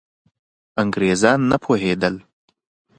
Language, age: Pashto, 19-29